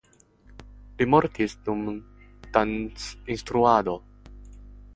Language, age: Esperanto, under 19